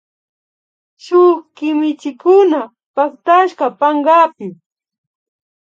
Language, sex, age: Imbabura Highland Quichua, female, 30-39